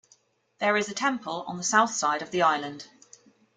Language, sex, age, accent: English, female, 30-39, England English